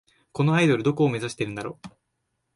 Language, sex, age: Japanese, male, 19-29